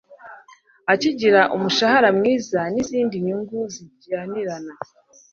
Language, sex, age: Kinyarwanda, female, 40-49